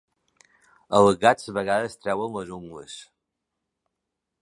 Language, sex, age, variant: Catalan, male, 40-49, Balear